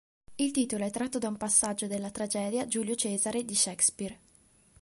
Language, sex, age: Italian, female, 19-29